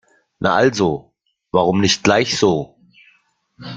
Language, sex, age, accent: German, male, 50-59, Deutschland Deutsch